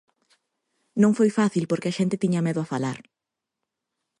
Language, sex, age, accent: Galician, female, 19-29, Oriental (común en zona oriental)